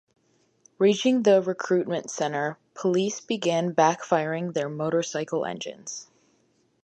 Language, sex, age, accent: English, female, under 19, United States English